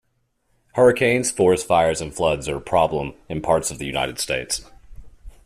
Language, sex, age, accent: English, male, 30-39, United States English